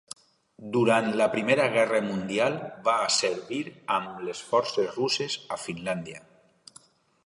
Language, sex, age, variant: Catalan, male, 50-59, Alacantí